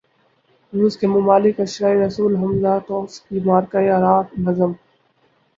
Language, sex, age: Urdu, male, 19-29